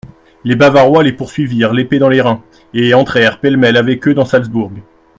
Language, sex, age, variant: French, male, 30-39, Français de métropole